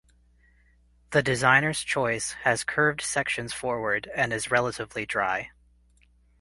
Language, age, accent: English, 19-29, United States English